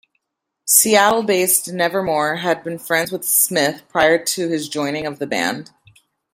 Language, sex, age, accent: English, female, 19-29, United States English